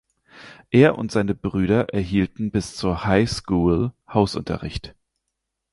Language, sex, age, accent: German, male, 19-29, Deutschland Deutsch